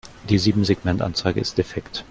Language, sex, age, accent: German, male, 40-49, Deutschland Deutsch